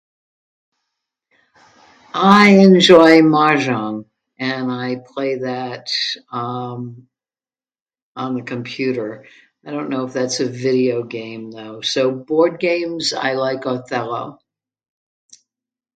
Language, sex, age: English, female, 70-79